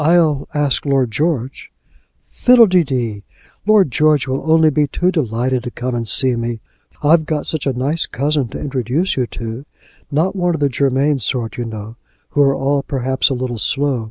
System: none